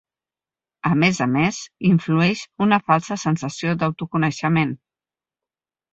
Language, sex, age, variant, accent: Catalan, female, 40-49, Central, tarragoní